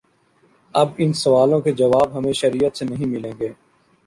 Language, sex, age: Urdu, male, 19-29